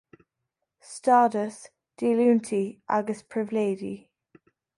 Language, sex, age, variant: Irish, female, 19-29, Gaeilge na Mumhan